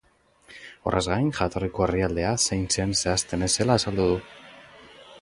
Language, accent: Basque, Mendebalekoa (Araba, Bizkaia, Gipuzkoako mendebaleko herri batzuk)